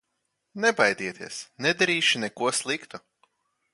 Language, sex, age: Latvian, male, 19-29